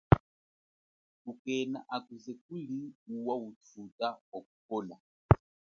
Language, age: Chokwe, 40-49